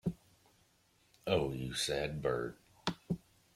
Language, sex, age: English, male, 50-59